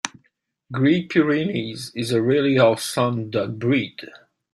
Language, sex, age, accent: English, male, 40-49, Canadian English